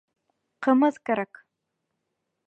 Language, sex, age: Bashkir, female, 19-29